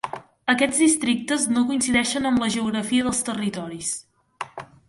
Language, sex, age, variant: Catalan, female, under 19, Central